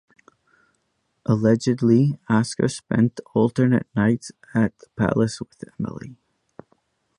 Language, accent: English, United States English